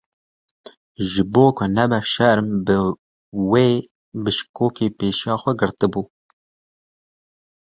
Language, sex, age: Kurdish, male, 19-29